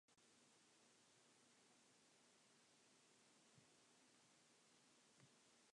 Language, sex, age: English, male, under 19